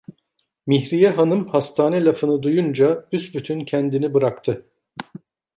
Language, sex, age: Turkish, male, 50-59